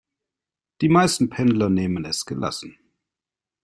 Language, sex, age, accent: German, male, 30-39, Deutschland Deutsch